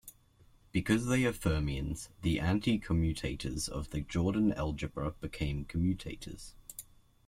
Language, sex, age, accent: English, male, under 19, Australian English